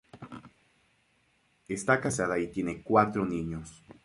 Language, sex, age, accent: Spanish, male, 19-29, América central